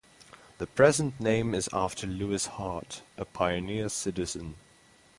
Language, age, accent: English, 19-29, United States English; England English